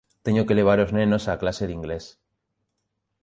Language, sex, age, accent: Galician, male, 30-39, Normativo (estándar)